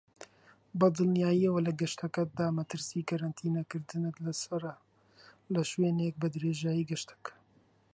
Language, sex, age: Central Kurdish, male, 19-29